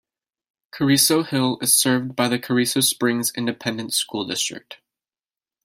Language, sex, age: English, male, 19-29